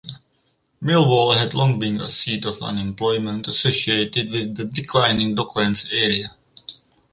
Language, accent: English, United States English; England English